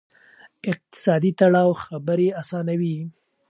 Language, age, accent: Pashto, 19-29, پکتیا ولایت، احمدزی